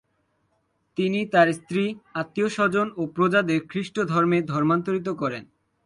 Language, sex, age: Bengali, male, under 19